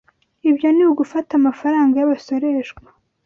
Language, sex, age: Kinyarwanda, female, 19-29